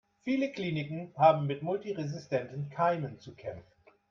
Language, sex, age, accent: German, male, 60-69, Deutschland Deutsch